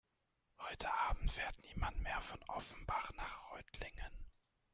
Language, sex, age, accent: German, male, 19-29, Deutschland Deutsch